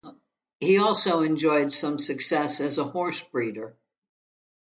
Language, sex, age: English, female, 70-79